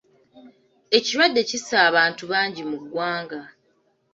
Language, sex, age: Ganda, female, 19-29